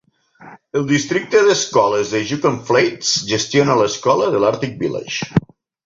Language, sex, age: Catalan, male, 50-59